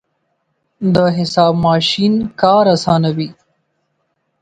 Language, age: Pashto, 19-29